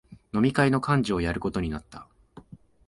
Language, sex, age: Japanese, male, 19-29